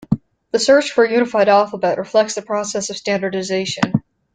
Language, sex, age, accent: English, female, under 19, United States English